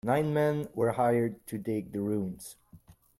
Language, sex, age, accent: English, male, 40-49, Canadian English